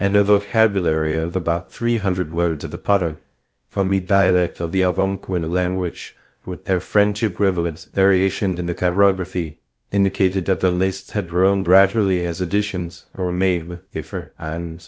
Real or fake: fake